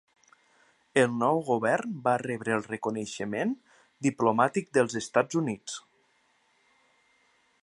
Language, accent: Catalan, Lleidatà